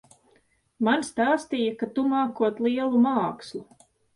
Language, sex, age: Latvian, female, 40-49